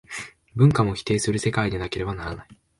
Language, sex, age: Japanese, male, under 19